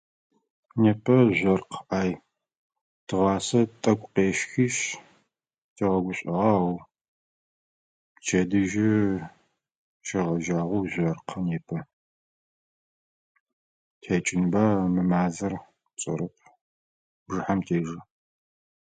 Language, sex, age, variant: Adyghe, male, 30-39, Адыгабзэ (Кирил, пстэумэ зэдыряе)